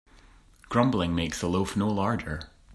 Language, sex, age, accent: English, male, 19-29, Scottish English